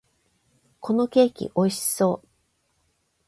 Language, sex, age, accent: Japanese, female, 50-59, 関西; 関東